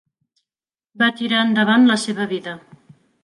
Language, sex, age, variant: Catalan, female, 40-49, Central